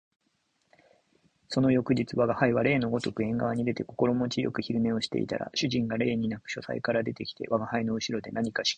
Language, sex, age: Japanese, male, 30-39